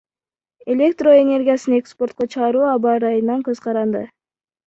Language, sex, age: Kyrgyz, female, under 19